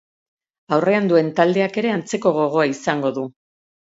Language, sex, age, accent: Basque, female, 50-59, Erdialdekoa edo Nafarra (Gipuzkoa, Nafarroa)